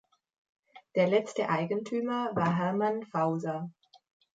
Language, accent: German, Deutschland Deutsch